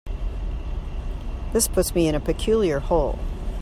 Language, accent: English, United States English